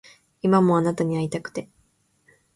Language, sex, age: Japanese, female, 19-29